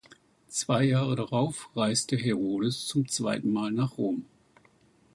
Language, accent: German, Deutschland Deutsch